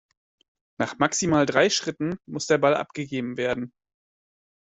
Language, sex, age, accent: German, male, 19-29, Deutschland Deutsch